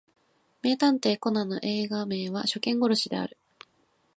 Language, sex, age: Japanese, female, 19-29